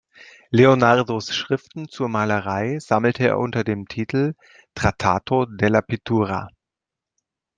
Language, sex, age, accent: German, male, 30-39, Deutschland Deutsch